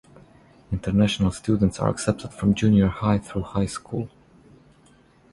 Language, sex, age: English, male, 30-39